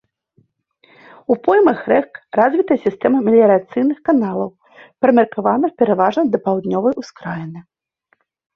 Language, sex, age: Belarusian, female, 30-39